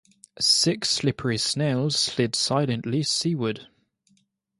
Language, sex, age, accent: English, male, 19-29, England English